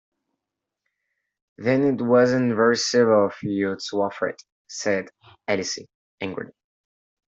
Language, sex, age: English, male, under 19